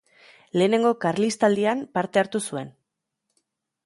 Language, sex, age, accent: Basque, female, 30-39, Erdialdekoa edo Nafarra (Gipuzkoa, Nafarroa)